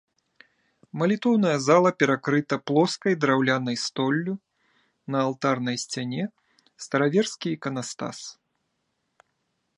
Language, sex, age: Belarusian, male, 40-49